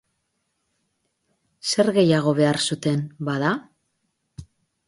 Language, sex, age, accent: Basque, female, 40-49, Mendebalekoa (Araba, Bizkaia, Gipuzkoako mendebaleko herri batzuk)